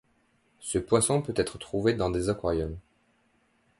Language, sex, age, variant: French, male, 19-29, Français de métropole